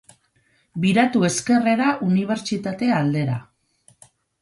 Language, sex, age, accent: Basque, female, 40-49, Mendebalekoa (Araba, Bizkaia, Gipuzkoako mendebaleko herri batzuk)